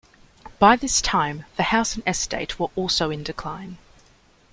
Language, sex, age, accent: English, female, 19-29, Australian English